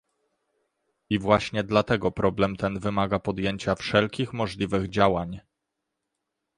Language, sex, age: Polish, male, 30-39